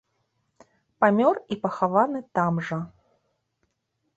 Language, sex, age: Belarusian, female, 40-49